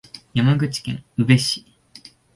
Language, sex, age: Japanese, male, 19-29